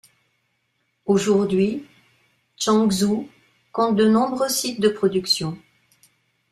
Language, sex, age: French, female, 60-69